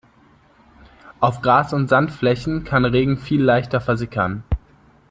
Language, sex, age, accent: German, male, 19-29, Deutschland Deutsch